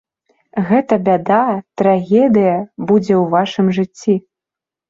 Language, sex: Belarusian, female